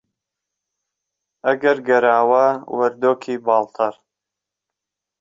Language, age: Central Kurdish, 19-29